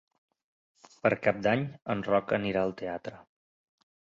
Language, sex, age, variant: Catalan, male, 30-39, Central